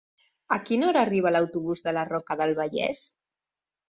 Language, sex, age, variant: Catalan, female, 50-59, Central